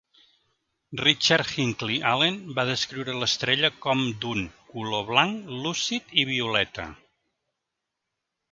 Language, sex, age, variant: Catalan, male, 50-59, Central